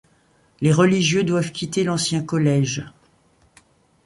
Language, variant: French, Français de métropole